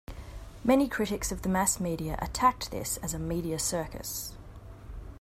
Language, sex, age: English, female, 30-39